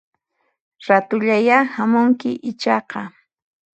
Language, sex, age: Puno Quechua, female, 30-39